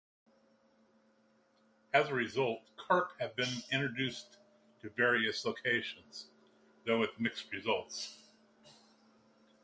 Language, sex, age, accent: English, male, 50-59, United States English